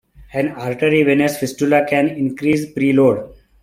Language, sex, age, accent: English, male, 30-39, India and South Asia (India, Pakistan, Sri Lanka)